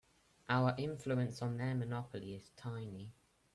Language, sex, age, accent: English, male, under 19, England English